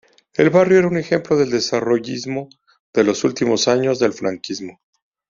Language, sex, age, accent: Spanish, male, 40-49, México